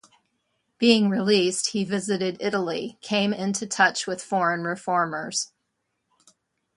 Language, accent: English, United States English